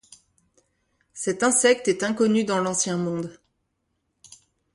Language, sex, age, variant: French, female, 40-49, Français de métropole